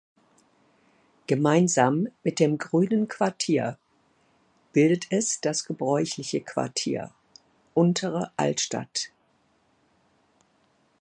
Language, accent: German, Deutschland Deutsch